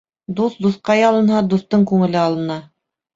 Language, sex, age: Bashkir, female, 30-39